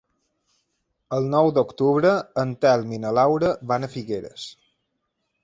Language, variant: Catalan, Balear